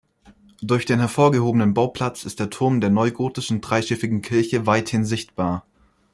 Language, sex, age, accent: German, male, 19-29, Deutschland Deutsch